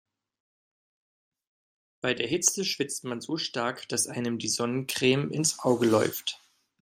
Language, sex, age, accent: German, male, 40-49, Deutschland Deutsch